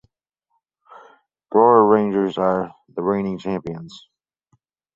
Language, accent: English, Australian English